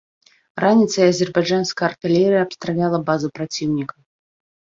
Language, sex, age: Belarusian, female, 30-39